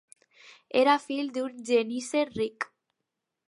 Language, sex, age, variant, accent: Catalan, female, under 19, Alacantí, aprenent (recent, des del castellà)